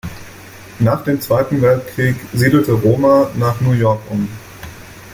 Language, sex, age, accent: German, male, 30-39, Deutschland Deutsch